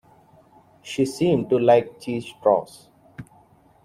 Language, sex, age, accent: English, male, 19-29, India and South Asia (India, Pakistan, Sri Lanka)